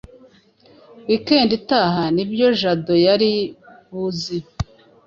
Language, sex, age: Kinyarwanda, female, 50-59